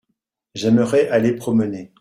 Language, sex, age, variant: French, male, 40-49, Français de métropole